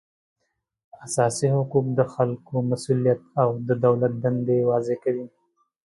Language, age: Pashto, 19-29